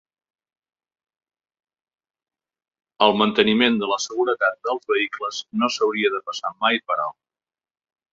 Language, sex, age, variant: Catalan, male, 60-69, Central